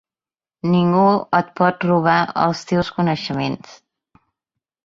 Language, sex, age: Catalan, female, 50-59